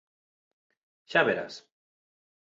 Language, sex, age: Galician, male, 30-39